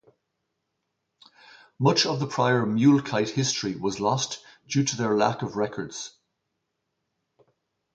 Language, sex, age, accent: English, male, 50-59, Irish English